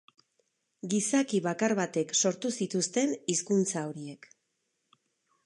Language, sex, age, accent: Basque, female, 50-59, Erdialdekoa edo Nafarra (Gipuzkoa, Nafarroa)